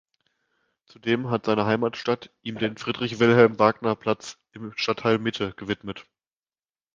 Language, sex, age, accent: German, male, 19-29, Deutschland Deutsch